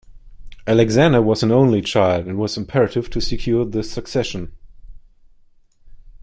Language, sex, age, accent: English, male, 30-39, United States English